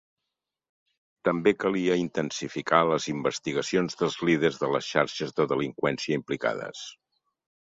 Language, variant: Catalan, Central